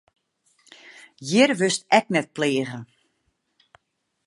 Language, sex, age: Western Frisian, female, 40-49